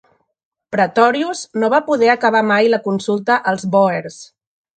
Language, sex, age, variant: Catalan, female, 40-49, Central